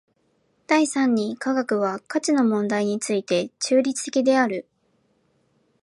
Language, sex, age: Japanese, female, 19-29